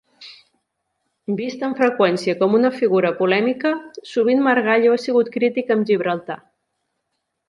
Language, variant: Catalan, Central